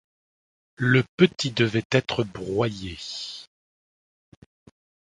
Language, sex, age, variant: French, male, 40-49, Français de métropole